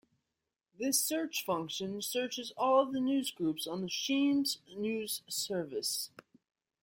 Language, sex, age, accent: English, male, 19-29, United States English